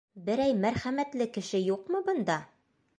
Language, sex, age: Bashkir, female, 30-39